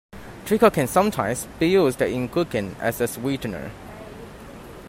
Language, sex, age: English, male, 19-29